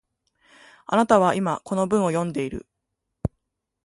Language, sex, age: Japanese, female, 19-29